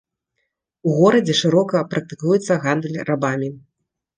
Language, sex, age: Belarusian, female, 30-39